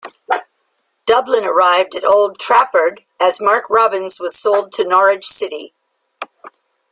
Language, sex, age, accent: English, female, 60-69, United States English